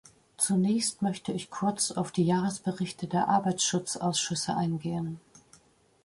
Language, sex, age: German, female, 50-59